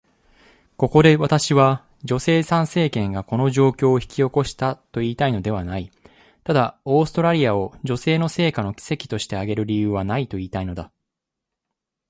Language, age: Japanese, 19-29